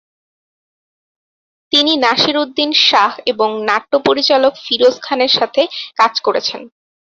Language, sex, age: Bengali, female, 19-29